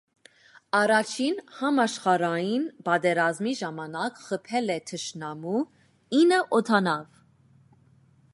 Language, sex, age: Armenian, female, 30-39